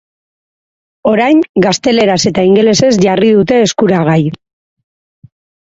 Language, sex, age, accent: Basque, female, 30-39, Mendebalekoa (Araba, Bizkaia, Gipuzkoako mendebaleko herri batzuk)